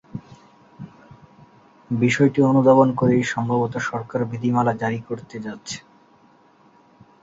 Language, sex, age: Bengali, male, 19-29